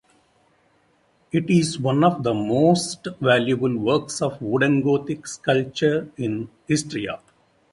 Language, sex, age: English, male, 19-29